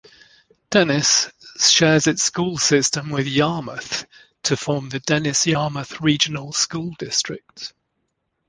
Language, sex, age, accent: English, male, 60-69, England English